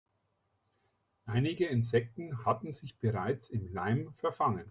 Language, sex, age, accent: German, male, 40-49, Deutschland Deutsch